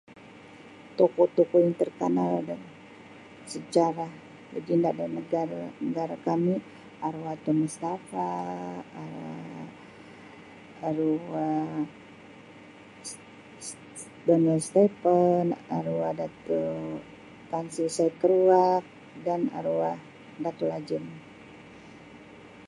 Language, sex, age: Sabah Malay, female, 60-69